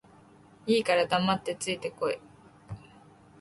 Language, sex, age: Japanese, female, under 19